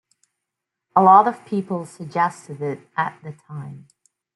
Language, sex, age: English, female, 40-49